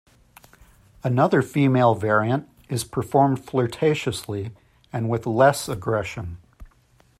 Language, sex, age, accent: English, male, 50-59, United States English